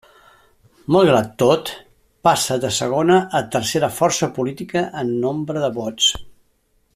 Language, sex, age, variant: Catalan, male, 60-69, Septentrional